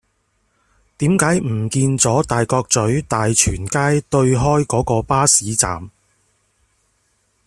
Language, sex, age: Cantonese, male, 40-49